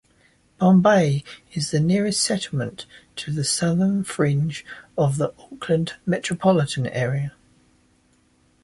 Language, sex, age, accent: English, male, 30-39, England English